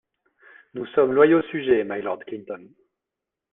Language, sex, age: French, male, 40-49